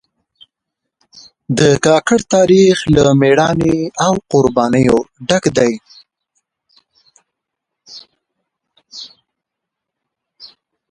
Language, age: Pashto, 30-39